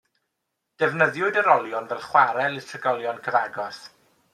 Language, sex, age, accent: Welsh, male, 19-29, Y Deyrnas Unedig Cymraeg